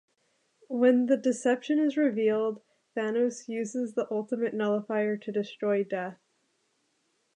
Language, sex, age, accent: English, female, 19-29, United States English